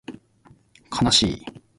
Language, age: Japanese, 30-39